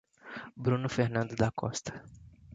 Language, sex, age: Portuguese, male, 19-29